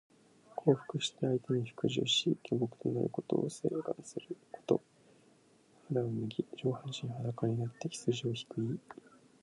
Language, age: Japanese, under 19